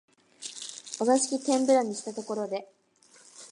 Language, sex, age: Japanese, female, 19-29